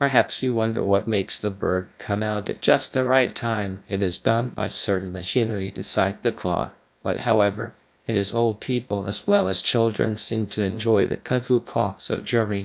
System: TTS, GlowTTS